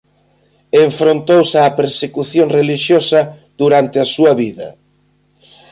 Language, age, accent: Galician, 40-49, Normativo (estándar)